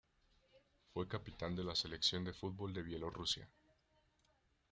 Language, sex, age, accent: Spanish, male, 19-29, México